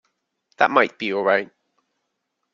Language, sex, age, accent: English, male, 30-39, England English